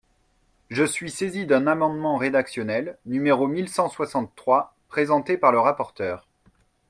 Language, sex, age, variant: French, male, 30-39, Français de métropole